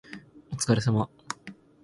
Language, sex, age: Japanese, male, 19-29